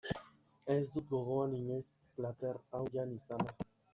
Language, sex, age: Basque, male, 19-29